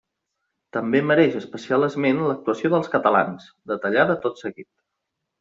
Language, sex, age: Catalan, male, 30-39